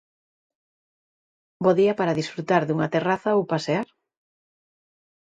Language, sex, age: Galician, female, 50-59